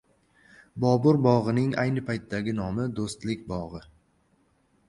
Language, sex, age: Uzbek, male, 19-29